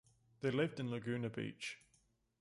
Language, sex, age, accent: English, male, 19-29, England English